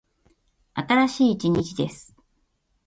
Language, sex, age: Japanese, female, 50-59